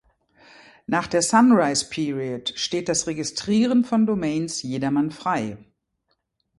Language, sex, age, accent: German, female, 50-59, Deutschland Deutsch